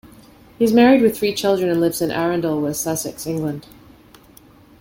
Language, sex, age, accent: English, female, 50-59, Canadian English